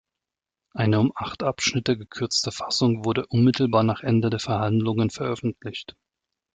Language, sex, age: German, male, 30-39